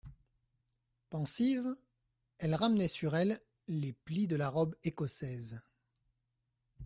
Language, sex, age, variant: French, male, 40-49, Français de métropole